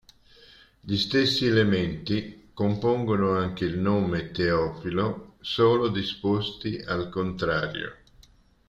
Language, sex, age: Italian, male, 60-69